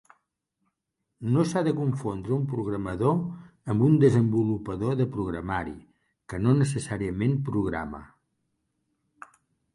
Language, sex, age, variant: Catalan, male, 60-69, Central